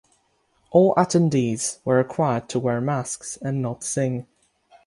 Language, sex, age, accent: English, male, 19-29, United States English; England English